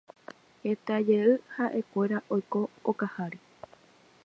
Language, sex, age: Guarani, female, 19-29